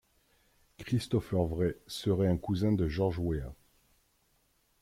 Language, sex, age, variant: French, male, 40-49, Français de métropole